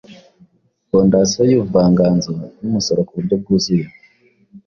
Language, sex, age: Kinyarwanda, male, 19-29